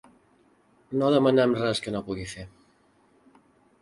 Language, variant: Catalan, Balear